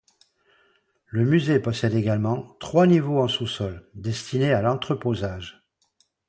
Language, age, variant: French, 70-79, Français de métropole